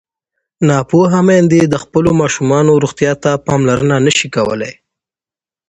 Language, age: Pashto, 19-29